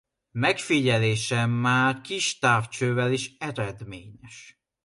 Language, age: Hungarian, 19-29